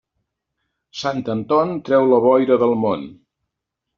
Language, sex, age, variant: Catalan, male, 70-79, Central